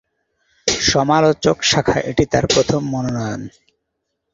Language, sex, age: Bengali, male, 30-39